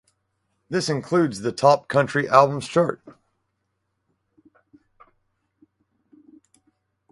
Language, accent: English, United States English